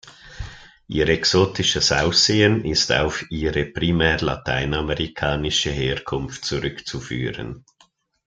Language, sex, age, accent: German, male, 60-69, Schweizerdeutsch